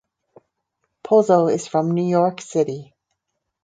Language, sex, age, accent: English, female, 60-69, United States English